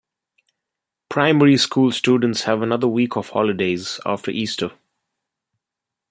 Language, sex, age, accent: English, male, 19-29, India and South Asia (India, Pakistan, Sri Lanka)